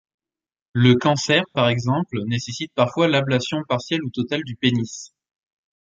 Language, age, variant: French, 30-39, Français de métropole